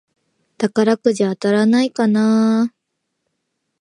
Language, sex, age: Japanese, female, 19-29